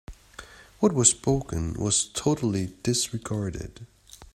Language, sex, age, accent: English, male, 30-39, United States English